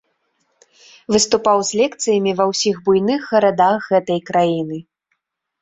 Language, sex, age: Belarusian, female, 19-29